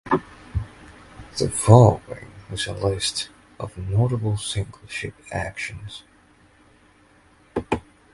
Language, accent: English, United States English